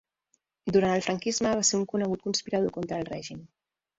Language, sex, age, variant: Catalan, female, 50-59, Central